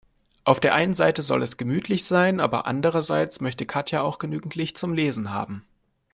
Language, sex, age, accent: German, male, 19-29, Deutschland Deutsch